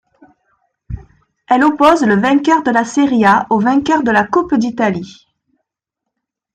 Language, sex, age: French, female, 40-49